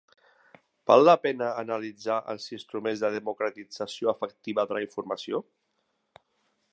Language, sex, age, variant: Catalan, male, 40-49, Central